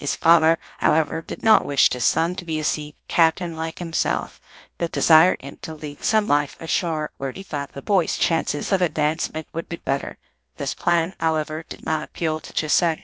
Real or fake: fake